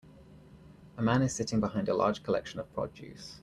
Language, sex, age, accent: English, male, 19-29, England English